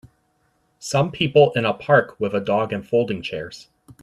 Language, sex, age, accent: English, male, 19-29, United States English